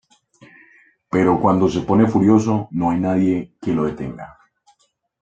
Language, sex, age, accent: Spanish, male, 19-29, Andino-Pacífico: Colombia, Perú, Ecuador, oeste de Bolivia y Venezuela andina